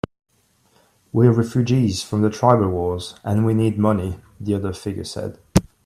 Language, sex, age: English, male, 30-39